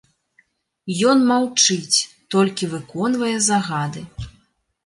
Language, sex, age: Belarusian, female, 30-39